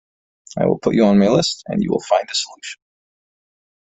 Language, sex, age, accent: English, male, 19-29, United States English